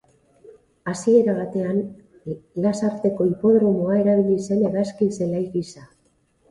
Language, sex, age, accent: Basque, female, 50-59, Erdialdekoa edo Nafarra (Gipuzkoa, Nafarroa)